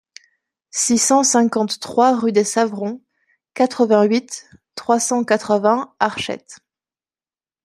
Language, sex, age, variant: French, female, 30-39, Français de métropole